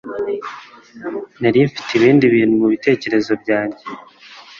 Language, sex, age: Kinyarwanda, female, under 19